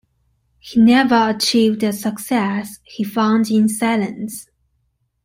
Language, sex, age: English, male, 19-29